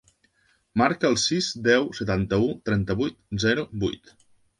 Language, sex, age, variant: Catalan, male, 30-39, Nord-Occidental